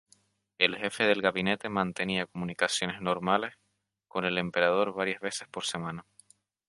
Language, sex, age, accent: Spanish, male, 19-29, España: Islas Canarias